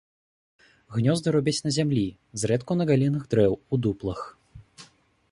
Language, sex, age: Belarusian, male, 19-29